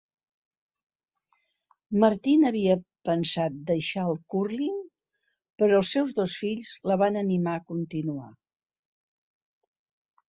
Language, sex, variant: Catalan, female, Central